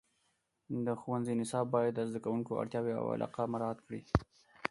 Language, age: Pashto, 19-29